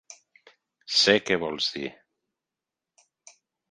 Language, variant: Catalan, Central